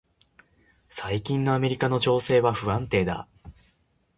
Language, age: Japanese, 19-29